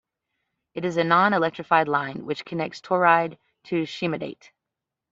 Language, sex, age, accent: English, female, 50-59, United States English